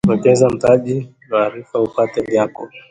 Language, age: Swahili, 30-39